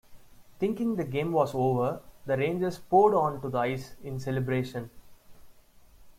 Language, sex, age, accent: English, male, 19-29, India and South Asia (India, Pakistan, Sri Lanka)